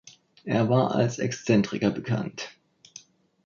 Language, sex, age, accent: German, male, 19-29, Deutschland Deutsch